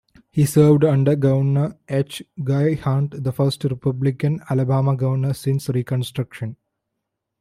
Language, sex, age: English, male, 19-29